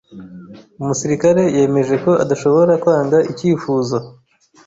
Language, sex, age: Kinyarwanda, male, 30-39